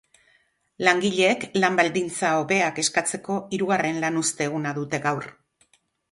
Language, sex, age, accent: Basque, female, 60-69, Mendebalekoa (Araba, Bizkaia, Gipuzkoako mendebaleko herri batzuk)